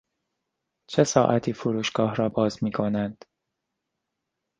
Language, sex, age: Persian, male, 30-39